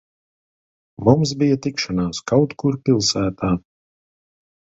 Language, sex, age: Latvian, male, 30-39